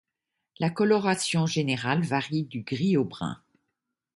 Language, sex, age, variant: French, female, 70-79, Français de métropole